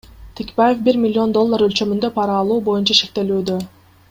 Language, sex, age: Kyrgyz, female, 19-29